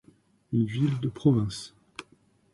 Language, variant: French, Français de métropole